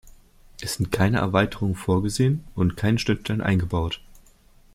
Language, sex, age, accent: German, male, 19-29, Deutschland Deutsch